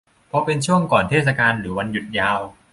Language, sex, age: Thai, male, 19-29